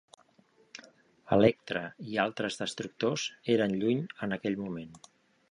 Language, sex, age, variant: Catalan, male, 50-59, Central